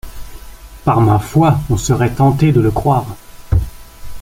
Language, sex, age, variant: French, male, 30-39, Français de métropole